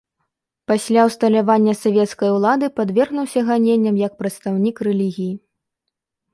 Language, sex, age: Belarusian, female, 19-29